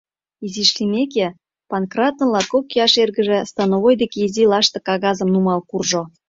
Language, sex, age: Mari, female, 30-39